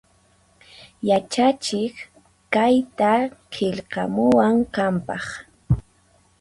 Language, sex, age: Puno Quechua, female, 19-29